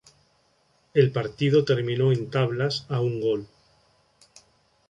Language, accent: Spanish, España: Norte peninsular (Asturias, Castilla y León, Cantabria, País Vasco, Navarra, Aragón, La Rioja, Guadalajara, Cuenca)